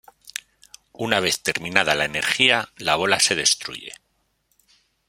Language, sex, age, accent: Spanish, male, 50-59, España: Norte peninsular (Asturias, Castilla y León, Cantabria, País Vasco, Navarra, Aragón, La Rioja, Guadalajara, Cuenca)